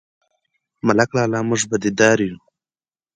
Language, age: Pashto, 19-29